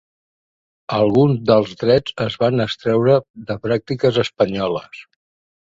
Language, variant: Catalan, Central